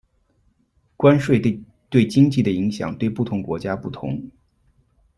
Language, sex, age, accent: Chinese, male, 40-49, 出生地：河南省